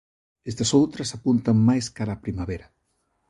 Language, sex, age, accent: Galician, male, 50-59, Normativo (estándar)